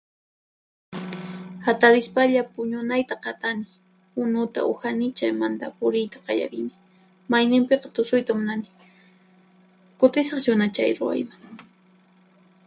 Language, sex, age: Puno Quechua, female, 19-29